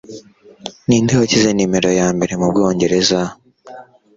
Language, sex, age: Kinyarwanda, male, 19-29